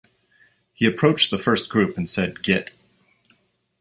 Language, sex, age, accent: English, male, 40-49, United States English